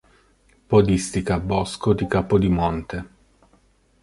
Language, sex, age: Italian, male, 30-39